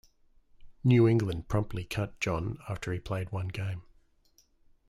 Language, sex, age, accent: English, male, 40-49, Australian English